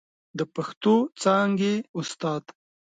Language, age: Pashto, 19-29